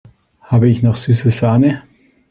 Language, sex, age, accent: German, male, 19-29, Österreichisches Deutsch